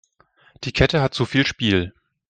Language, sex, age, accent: German, male, 30-39, Deutschland Deutsch